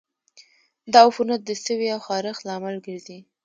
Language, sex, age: Pashto, female, 19-29